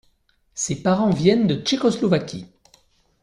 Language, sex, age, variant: French, male, 40-49, Français de métropole